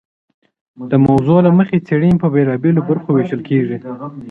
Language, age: Pashto, 30-39